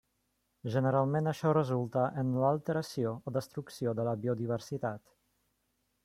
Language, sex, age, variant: Catalan, male, 30-39, Central